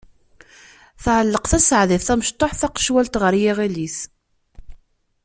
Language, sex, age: Kabyle, female, 30-39